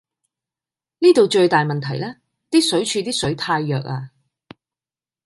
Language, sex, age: Cantonese, female, 40-49